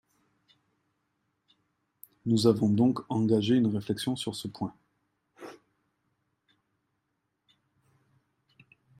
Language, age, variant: French, 30-39, Français de métropole